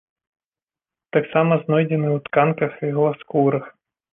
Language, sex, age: Belarusian, male, 30-39